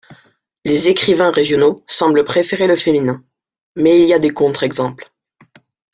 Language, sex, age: French, male, under 19